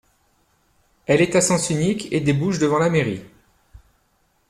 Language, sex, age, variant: French, male, 40-49, Français de métropole